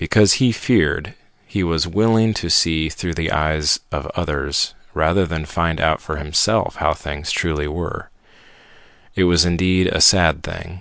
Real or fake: real